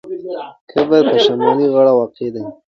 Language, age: Pashto, 19-29